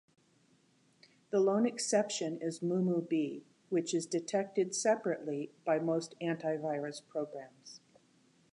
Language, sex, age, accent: English, female, 60-69, United States English